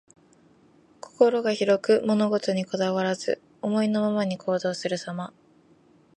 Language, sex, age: Japanese, female, 19-29